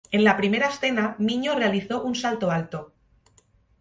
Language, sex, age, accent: Spanish, female, 19-29, España: Centro-Sur peninsular (Madrid, Toledo, Castilla-La Mancha)